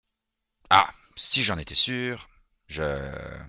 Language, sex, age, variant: French, male, 19-29, Français de métropole